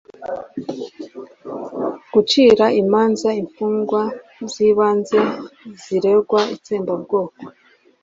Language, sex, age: Kinyarwanda, male, 40-49